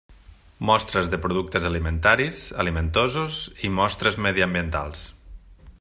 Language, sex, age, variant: Catalan, male, 30-39, Nord-Occidental